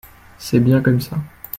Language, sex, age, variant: French, male, 19-29, Français de métropole